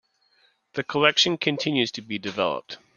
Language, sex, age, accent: English, male, 30-39, United States English